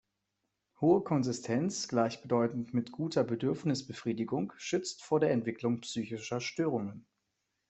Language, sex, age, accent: German, male, 19-29, Deutschland Deutsch